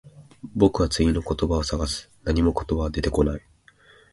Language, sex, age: Japanese, male, 19-29